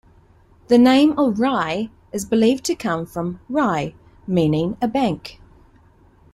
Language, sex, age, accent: English, female, 30-39, New Zealand English